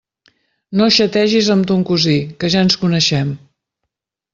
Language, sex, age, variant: Catalan, female, 50-59, Central